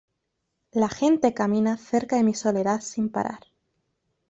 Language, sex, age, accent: Spanish, female, 19-29, España: Norte peninsular (Asturias, Castilla y León, Cantabria, País Vasco, Navarra, Aragón, La Rioja, Guadalajara, Cuenca)